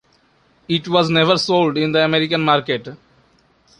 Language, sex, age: English, male, 19-29